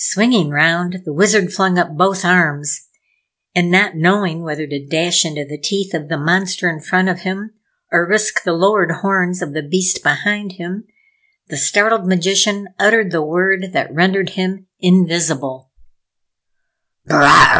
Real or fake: real